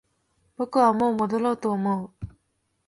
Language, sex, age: Japanese, female, 19-29